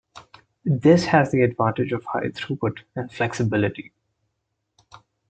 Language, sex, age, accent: English, male, 19-29, India and South Asia (India, Pakistan, Sri Lanka)